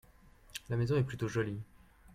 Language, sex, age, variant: French, male, 30-39, Français de métropole